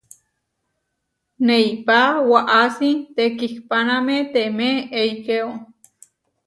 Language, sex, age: Huarijio, female, 19-29